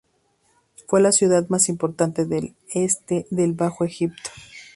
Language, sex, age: Spanish, female, 30-39